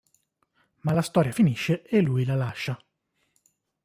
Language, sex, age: Italian, male, 30-39